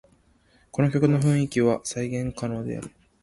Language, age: Japanese, 19-29